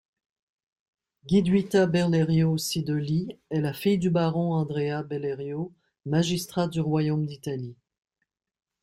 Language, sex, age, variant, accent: French, female, 50-59, Français d'Amérique du Nord, Français du Canada